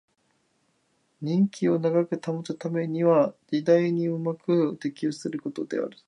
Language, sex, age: Japanese, male, 19-29